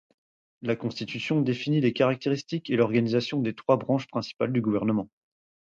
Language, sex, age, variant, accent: French, male, 30-39, Français d'Europe, Français de Belgique